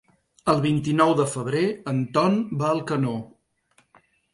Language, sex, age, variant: Catalan, male, 50-59, Central